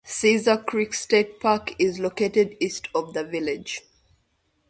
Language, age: English, 40-49